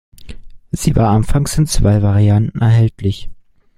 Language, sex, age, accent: German, male, 19-29, Deutschland Deutsch